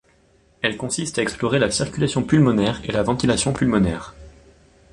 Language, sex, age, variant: French, male, under 19, Français de métropole